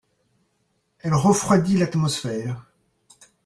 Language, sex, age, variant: French, male, 40-49, Français de métropole